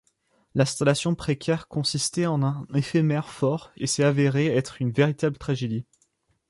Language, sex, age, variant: French, male, 19-29, Français de métropole